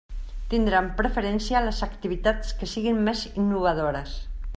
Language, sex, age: Catalan, female, 40-49